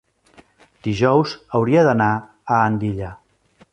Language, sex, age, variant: Catalan, male, 40-49, Central